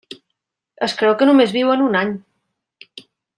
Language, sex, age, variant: Catalan, female, 50-59, Central